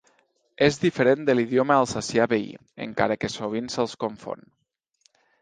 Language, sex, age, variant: Catalan, male, 19-29, Nord-Occidental